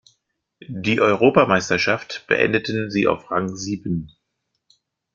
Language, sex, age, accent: German, male, 50-59, Deutschland Deutsch